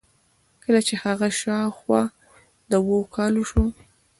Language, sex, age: Pashto, female, 19-29